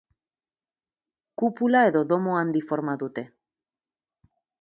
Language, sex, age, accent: Basque, female, 30-39, Erdialdekoa edo Nafarra (Gipuzkoa, Nafarroa)